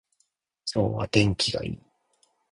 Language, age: Japanese, 30-39